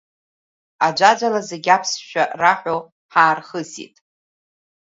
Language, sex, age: Abkhazian, female, 30-39